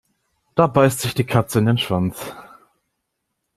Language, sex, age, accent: German, male, 19-29, Deutschland Deutsch